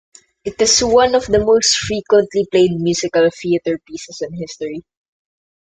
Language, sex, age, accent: English, male, under 19, Filipino